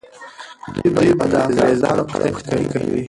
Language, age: Pashto, under 19